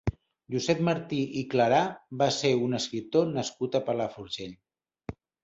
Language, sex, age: Catalan, male, 40-49